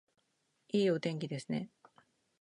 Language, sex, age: Japanese, female, 50-59